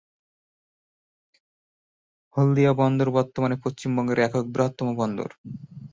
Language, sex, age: Bengali, male, 19-29